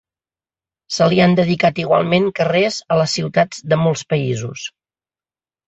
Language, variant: Catalan, Central